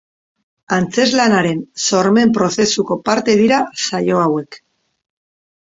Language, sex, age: Basque, female, 40-49